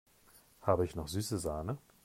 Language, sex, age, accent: German, male, 40-49, Deutschland Deutsch